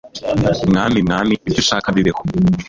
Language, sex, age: Kinyarwanda, male, 19-29